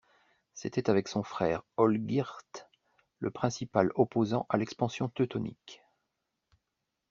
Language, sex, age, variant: French, male, 50-59, Français de métropole